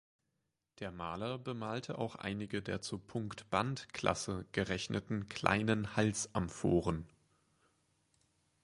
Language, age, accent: German, 19-29, Deutschland Deutsch